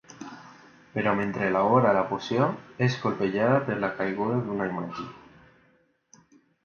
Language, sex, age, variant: Catalan, male, under 19, Alacantí